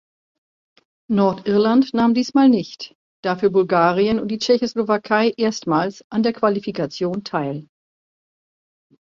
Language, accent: German, Deutschland Deutsch